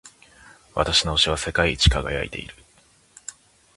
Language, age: Japanese, 19-29